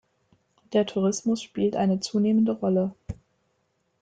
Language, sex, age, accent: German, female, 19-29, Deutschland Deutsch